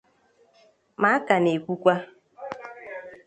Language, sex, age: Igbo, female, 30-39